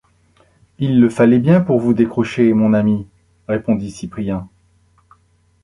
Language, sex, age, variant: French, male, 50-59, Français de métropole